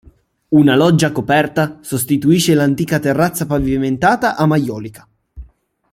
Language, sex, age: Italian, male, 19-29